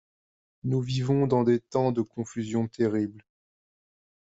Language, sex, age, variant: French, male, 30-39, Français de métropole